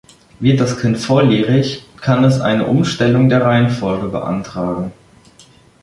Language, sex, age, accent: German, male, under 19, Deutschland Deutsch